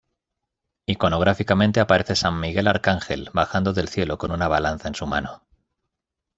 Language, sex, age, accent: Spanish, male, 19-29, España: Norte peninsular (Asturias, Castilla y León, Cantabria, País Vasco, Navarra, Aragón, La Rioja, Guadalajara, Cuenca)